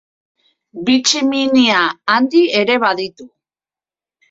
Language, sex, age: Basque, female, 40-49